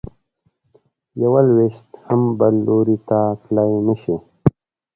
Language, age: Pashto, 19-29